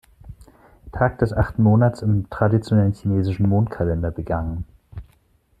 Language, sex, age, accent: German, male, 30-39, Deutschland Deutsch